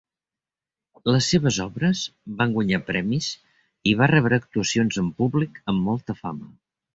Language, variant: Catalan, Central